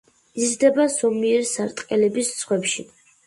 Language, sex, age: Georgian, female, 19-29